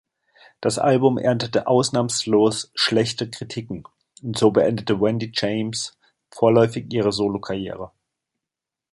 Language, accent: German, Deutschland Deutsch